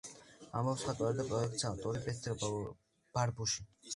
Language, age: Georgian, under 19